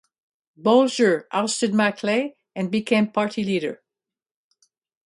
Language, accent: English, United States English